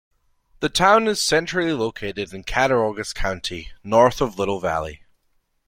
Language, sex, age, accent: English, male, 19-29, Scottish English